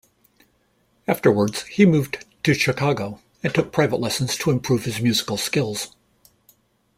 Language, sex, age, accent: English, male, 60-69, United States English